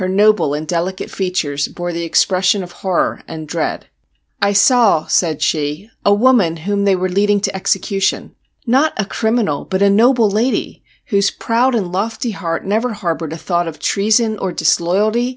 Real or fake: real